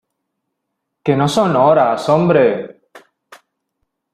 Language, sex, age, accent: Spanish, male, 30-39, Caribe: Cuba, Venezuela, Puerto Rico, República Dominicana, Panamá, Colombia caribeña, México caribeño, Costa del golfo de México